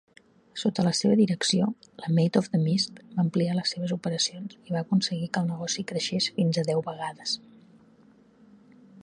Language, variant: Catalan, Central